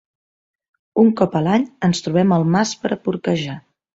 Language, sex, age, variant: Catalan, female, 30-39, Central